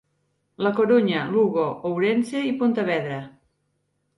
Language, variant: Catalan, Central